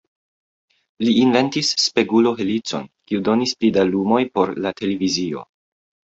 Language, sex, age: Esperanto, male, 19-29